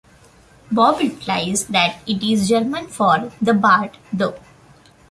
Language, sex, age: English, female, 19-29